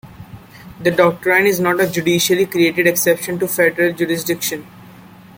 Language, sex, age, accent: English, male, 19-29, India and South Asia (India, Pakistan, Sri Lanka)